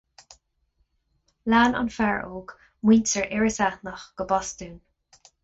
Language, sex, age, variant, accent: Irish, female, 30-39, Gaeilge Chonnacht, Cainteoir líofa, ní ó dhúchas